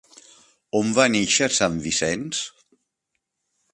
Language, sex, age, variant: Catalan, male, 60-69, Central